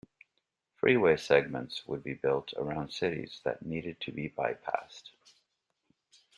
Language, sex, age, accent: English, female, 50-59, United States English